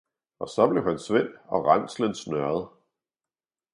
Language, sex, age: Danish, male, 40-49